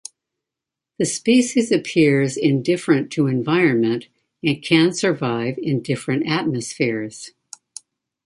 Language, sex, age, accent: English, female, 60-69, United States English